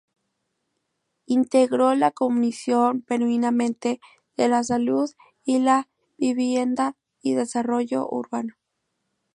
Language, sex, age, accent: Spanish, female, under 19, México